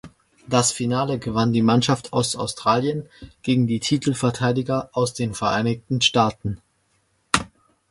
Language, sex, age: German, male, under 19